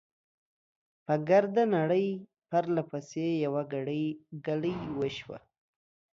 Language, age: Pashto, 19-29